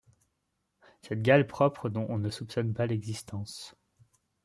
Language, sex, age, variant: French, male, 19-29, Français de métropole